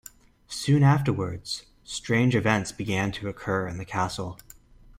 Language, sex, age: English, male, 19-29